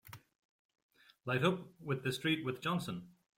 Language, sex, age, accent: English, male, 30-39, Irish English